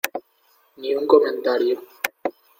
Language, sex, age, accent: Spanish, male, 19-29, España: Norte peninsular (Asturias, Castilla y León, Cantabria, País Vasco, Navarra, Aragón, La Rioja, Guadalajara, Cuenca)